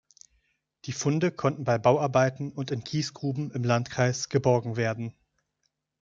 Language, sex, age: German, male, 30-39